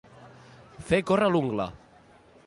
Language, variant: Catalan, Central